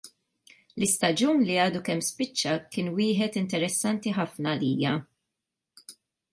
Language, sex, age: Maltese, female, 40-49